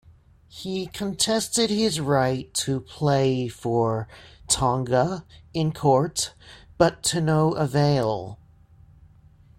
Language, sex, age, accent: English, male, 30-39, Australian English